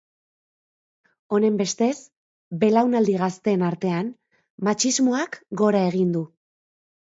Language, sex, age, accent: Basque, female, 40-49, Erdialdekoa edo Nafarra (Gipuzkoa, Nafarroa)